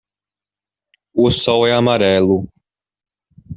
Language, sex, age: Portuguese, male, under 19